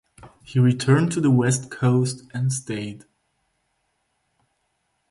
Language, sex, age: English, male, 19-29